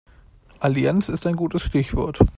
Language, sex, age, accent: German, male, 19-29, Deutschland Deutsch